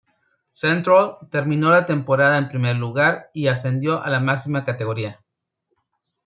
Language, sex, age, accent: Spanish, male, 30-39, México